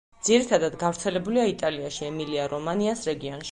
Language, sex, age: Georgian, female, 40-49